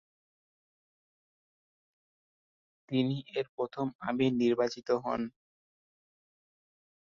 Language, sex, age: Bengali, male, 19-29